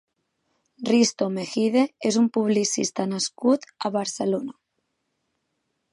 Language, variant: Catalan, Central